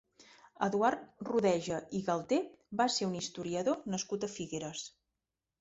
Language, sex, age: Catalan, female, 40-49